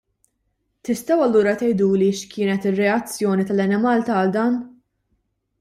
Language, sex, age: Maltese, female, 19-29